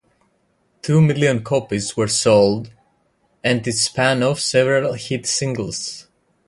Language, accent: English, United States English